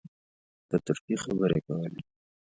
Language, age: Pashto, 19-29